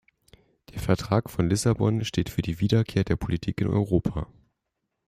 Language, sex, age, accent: German, male, 19-29, Deutschland Deutsch